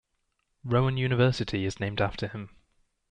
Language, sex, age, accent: English, male, 19-29, England English